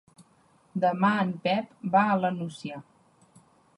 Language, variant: Catalan, Central